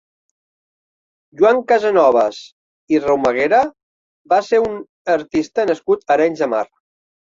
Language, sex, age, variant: Catalan, male, 40-49, Central